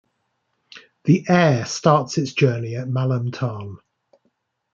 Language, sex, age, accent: English, male, 50-59, England English